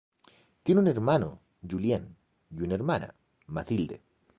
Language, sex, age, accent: Spanish, male, 30-39, Chileno: Chile, Cuyo